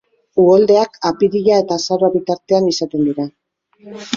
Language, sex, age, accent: Basque, female, 50-59, Mendebalekoa (Araba, Bizkaia, Gipuzkoako mendebaleko herri batzuk)